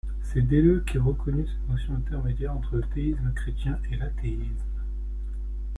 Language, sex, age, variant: French, male, 19-29, Français de métropole